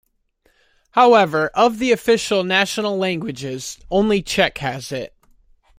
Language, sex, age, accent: English, male, 19-29, United States English